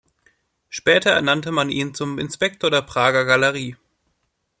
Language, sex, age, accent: German, male, 19-29, Deutschland Deutsch